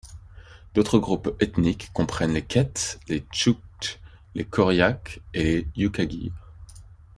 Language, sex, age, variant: French, male, 30-39, Français de métropole